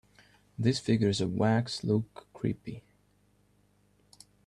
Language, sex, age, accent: English, male, 19-29, United States English